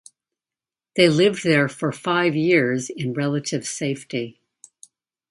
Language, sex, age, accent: English, female, 60-69, United States English